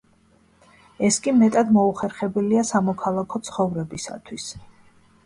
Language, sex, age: Georgian, female, 40-49